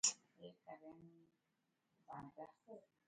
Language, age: English, 19-29